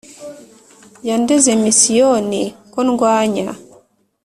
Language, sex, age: Kinyarwanda, female, 19-29